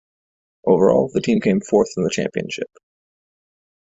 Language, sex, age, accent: English, male, 19-29, United States English